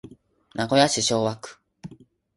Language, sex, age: Japanese, male, 19-29